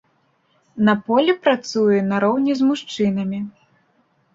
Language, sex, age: Belarusian, female, 19-29